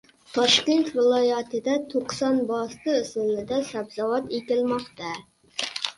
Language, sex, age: Uzbek, male, 19-29